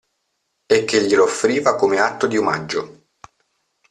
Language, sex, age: Italian, male, 40-49